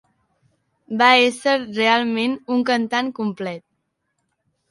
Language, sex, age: Catalan, male, 40-49